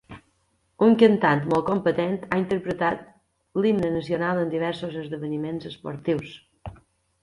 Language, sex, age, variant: Catalan, female, 50-59, Balear